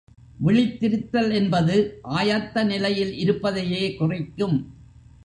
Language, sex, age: Tamil, male, 70-79